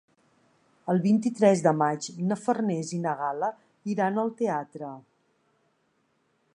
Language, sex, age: Catalan, female, 50-59